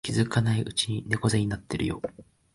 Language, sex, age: Japanese, male, 19-29